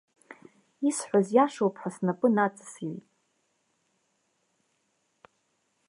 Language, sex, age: Abkhazian, female, 30-39